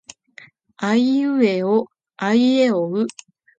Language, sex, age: Japanese, female, 50-59